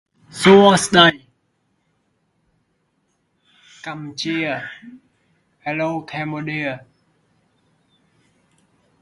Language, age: English, 19-29